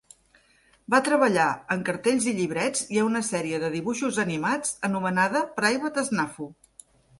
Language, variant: Catalan, Central